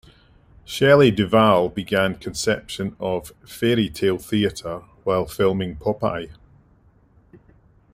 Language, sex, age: English, male, 50-59